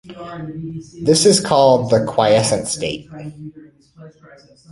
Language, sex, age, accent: English, male, 30-39, United States English